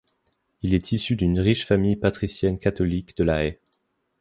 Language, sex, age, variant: French, male, 19-29, Français de métropole